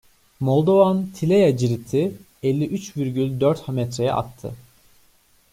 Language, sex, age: Turkish, male, 19-29